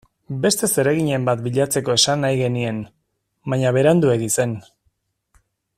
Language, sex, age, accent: Basque, male, 40-49, Erdialdekoa edo Nafarra (Gipuzkoa, Nafarroa)